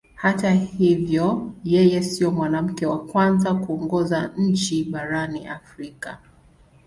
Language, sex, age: Swahili, female, 30-39